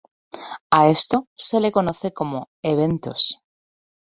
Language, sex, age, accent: Spanish, female, 30-39, España: Centro-Sur peninsular (Madrid, Toledo, Castilla-La Mancha)